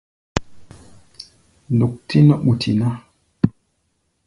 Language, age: Gbaya, 30-39